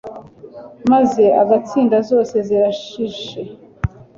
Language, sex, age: Kinyarwanda, female, 30-39